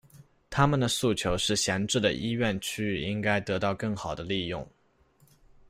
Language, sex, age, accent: Chinese, male, under 19, 出生地：浙江省